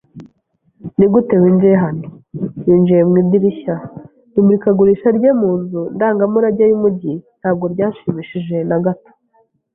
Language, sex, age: Kinyarwanda, female, 19-29